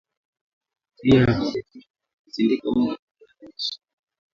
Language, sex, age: Swahili, male, 19-29